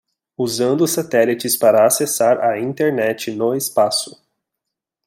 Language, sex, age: Portuguese, male, 19-29